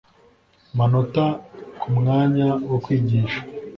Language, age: Kinyarwanda, 19-29